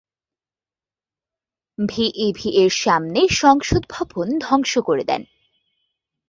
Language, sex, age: Bengali, female, under 19